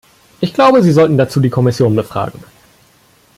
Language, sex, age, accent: German, male, 19-29, Deutschland Deutsch